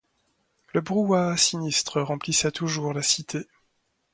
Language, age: French, 40-49